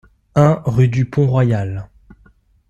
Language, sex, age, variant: French, male, 19-29, Français de métropole